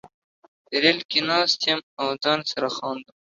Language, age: Pashto, 19-29